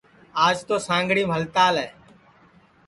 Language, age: Sansi, 19-29